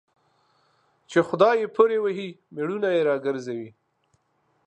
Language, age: Pashto, 40-49